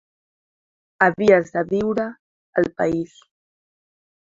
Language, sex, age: Catalan, female, under 19